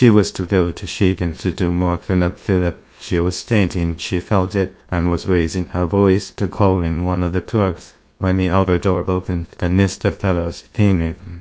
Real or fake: fake